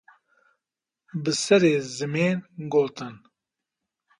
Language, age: Kurdish, 50-59